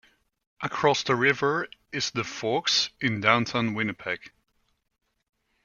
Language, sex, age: English, male, 19-29